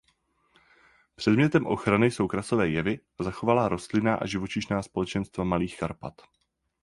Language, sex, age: Czech, male, 19-29